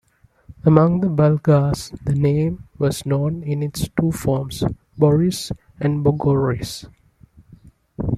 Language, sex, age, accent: English, male, 19-29, India and South Asia (India, Pakistan, Sri Lanka)